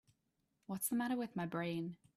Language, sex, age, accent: English, female, 19-29, England English